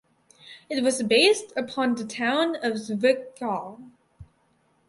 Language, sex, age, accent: English, female, under 19, United States English